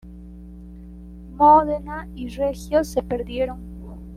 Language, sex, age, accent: Spanish, female, 19-29, Andino-Pacífico: Colombia, Perú, Ecuador, oeste de Bolivia y Venezuela andina